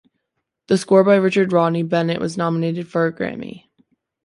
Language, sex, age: English, female, 19-29